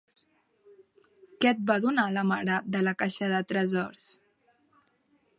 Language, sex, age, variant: Catalan, female, 19-29, Central